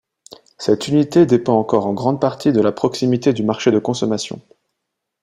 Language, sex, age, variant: French, male, 19-29, Français de métropole